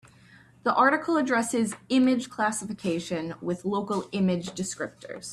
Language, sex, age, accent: English, female, 19-29, United States English